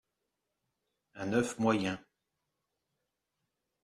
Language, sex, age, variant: French, male, 40-49, Français de métropole